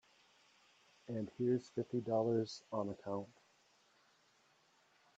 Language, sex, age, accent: English, male, 30-39, United States English